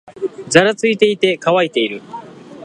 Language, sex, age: Japanese, male, 19-29